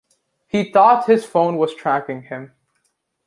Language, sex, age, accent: English, male, under 19, United States English